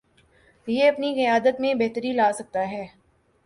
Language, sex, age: Urdu, female, 19-29